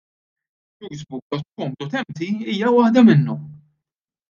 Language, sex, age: Maltese, male, 30-39